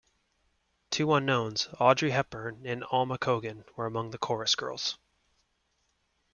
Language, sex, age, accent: English, male, 19-29, United States English